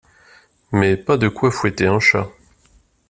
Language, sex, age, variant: French, male, 30-39, Français de métropole